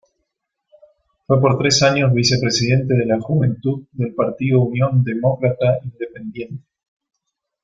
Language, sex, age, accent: Spanish, male, 30-39, Rioplatense: Argentina, Uruguay, este de Bolivia, Paraguay